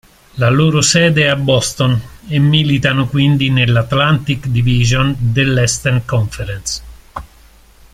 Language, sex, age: Italian, male, 50-59